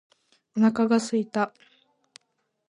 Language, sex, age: Japanese, female, under 19